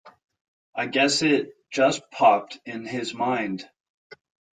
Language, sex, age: English, male, 30-39